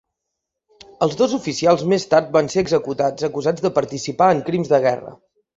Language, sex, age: Catalan, male, 30-39